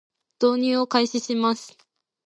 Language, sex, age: Japanese, female, 19-29